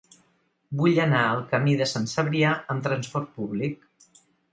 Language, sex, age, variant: Catalan, female, 60-69, Central